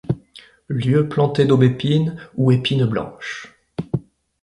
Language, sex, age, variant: French, male, 30-39, Français de métropole